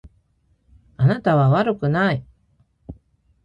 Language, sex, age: Japanese, female, 40-49